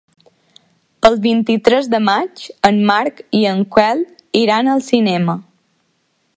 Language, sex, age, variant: Catalan, female, under 19, Balear